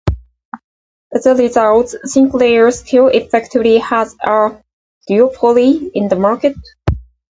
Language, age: English, 40-49